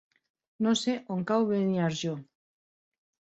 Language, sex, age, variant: Catalan, female, 50-59, Septentrional